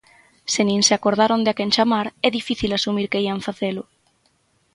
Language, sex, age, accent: Galician, female, 19-29, Central (gheada); Normativo (estándar)